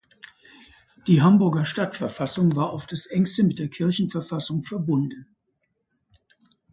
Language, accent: German, Deutschland Deutsch